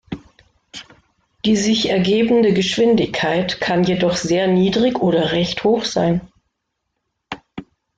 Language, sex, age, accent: German, female, 50-59, Deutschland Deutsch